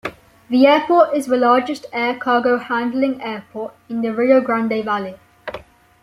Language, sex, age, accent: English, female, under 19, England English